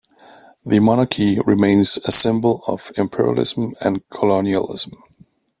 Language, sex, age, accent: English, male, 30-39, United States English